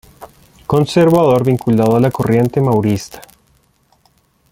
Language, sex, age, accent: Spanish, male, 30-39, Andino-Pacífico: Colombia, Perú, Ecuador, oeste de Bolivia y Venezuela andina